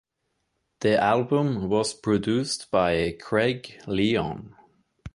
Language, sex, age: English, male, 30-39